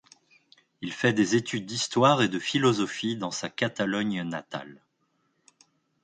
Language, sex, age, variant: French, male, 30-39, Français de métropole